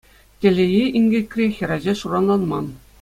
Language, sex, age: Chuvash, male, 40-49